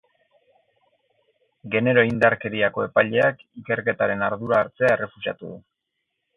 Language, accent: Basque, Erdialdekoa edo Nafarra (Gipuzkoa, Nafarroa)